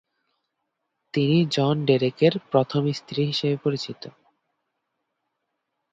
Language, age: Bengali, 19-29